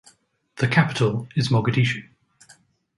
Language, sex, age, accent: English, male, 30-39, England English